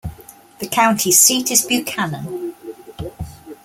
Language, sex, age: English, female, 60-69